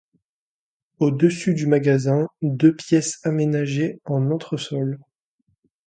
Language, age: French, 19-29